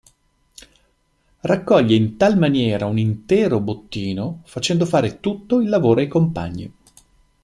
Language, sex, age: Italian, male, 50-59